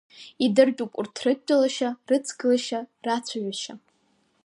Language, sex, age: Abkhazian, female, under 19